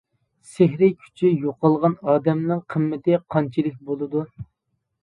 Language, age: Uyghur, 19-29